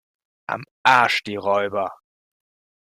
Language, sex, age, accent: German, male, 19-29, Deutschland Deutsch